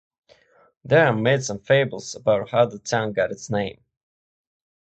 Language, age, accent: English, 19-29, Czech